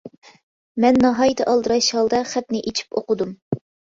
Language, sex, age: Uyghur, female, under 19